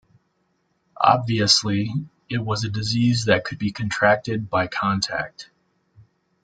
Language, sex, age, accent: English, male, 30-39, United States English